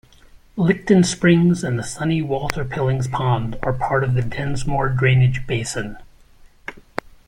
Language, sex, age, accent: English, male, 50-59, United States English